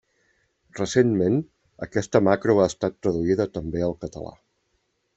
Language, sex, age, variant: Catalan, male, 50-59, Central